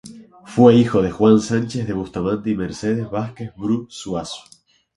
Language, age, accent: Spanish, 19-29, España: Islas Canarias